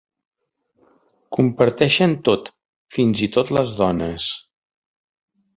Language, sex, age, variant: Catalan, male, 60-69, Central